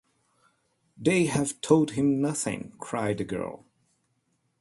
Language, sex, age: English, male, 30-39